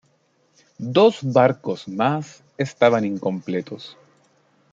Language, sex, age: Spanish, male, 19-29